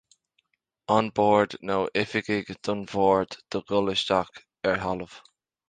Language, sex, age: Irish, male, 19-29